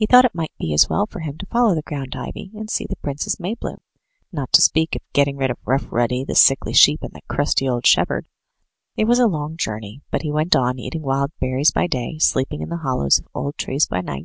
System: none